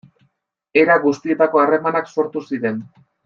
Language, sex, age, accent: Basque, male, 19-29, Mendebalekoa (Araba, Bizkaia, Gipuzkoako mendebaleko herri batzuk)